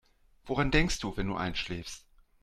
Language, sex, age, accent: German, male, 40-49, Deutschland Deutsch